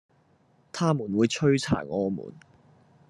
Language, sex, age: Cantonese, male, 19-29